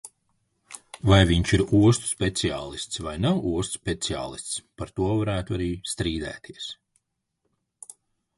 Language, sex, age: Latvian, male, 30-39